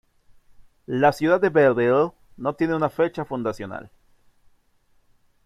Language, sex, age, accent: Spanish, male, 30-39, México